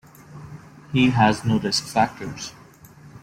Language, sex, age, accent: English, male, 19-29, India and South Asia (India, Pakistan, Sri Lanka)